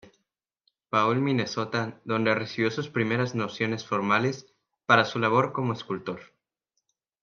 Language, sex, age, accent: Spanish, male, 40-49, México